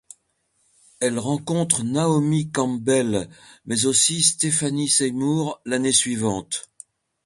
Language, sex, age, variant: French, male, 70-79, Français de métropole